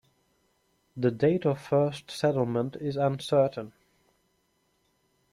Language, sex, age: English, male, 19-29